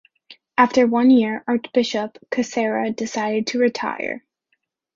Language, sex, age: English, female, 19-29